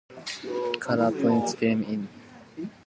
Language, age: English, under 19